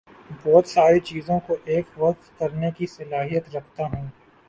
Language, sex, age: Urdu, male, 19-29